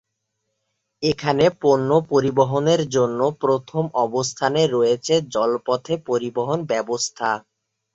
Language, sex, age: Bengali, male, 19-29